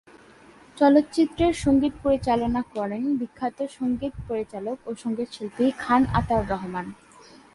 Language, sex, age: Bengali, female, 19-29